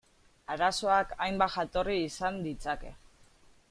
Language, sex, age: Basque, female, 30-39